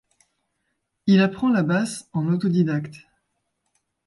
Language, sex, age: French, female, 30-39